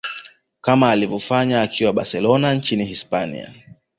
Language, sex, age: Swahili, male, 19-29